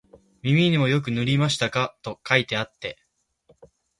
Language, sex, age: Japanese, male, 19-29